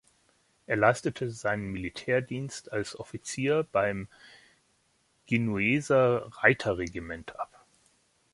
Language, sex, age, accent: German, male, 40-49, Deutschland Deutsch